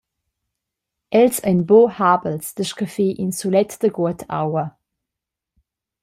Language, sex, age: Romansh, female, 19-29